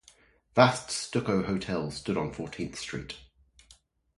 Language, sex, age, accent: English, male, 30-39, England English